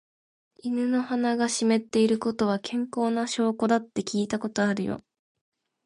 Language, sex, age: Japanese, female, 19-29